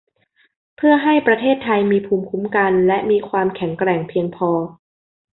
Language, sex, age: Thai, female, 19-29